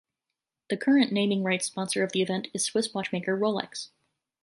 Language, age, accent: English, 30-39, United States English